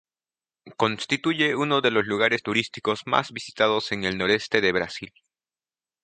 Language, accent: Spanish, Andino-Pacífico: Colombia, Perú, Ecuador, oeste de Bolivia y Venezuela andina